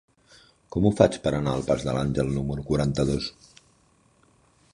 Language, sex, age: Catalan, male, 50-59